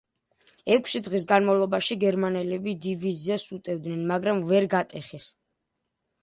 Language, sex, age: Georgian, male, under 19